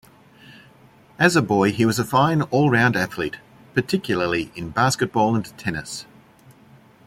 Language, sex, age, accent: English, male, 50-59, Australian English